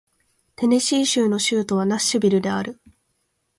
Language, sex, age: Japanese, female, 19-29